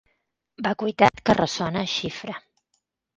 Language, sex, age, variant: Catalan, female, 50-59, Central